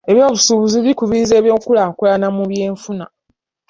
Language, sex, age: Ganda, female, 19-29